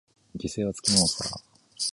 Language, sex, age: Japanese, male, 19-29